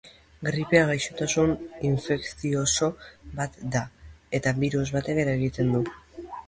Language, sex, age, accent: Basque, male, under 19, Erdialdekoa edo Nafarra (Gipuzkoa, Nafarroa)